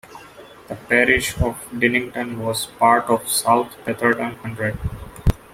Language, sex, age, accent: English, male, 19-29, India and South Asia (India, Pakistan, Sri Lanka)